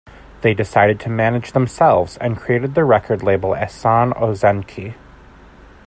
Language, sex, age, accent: English, male, 19-29, United States English